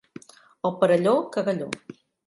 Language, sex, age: Catalan, female, 50-59